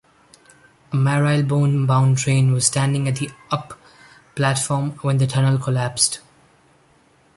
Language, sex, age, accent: English, male, 19-29, India and South Asia (India, Pakistan, Sri Lanka)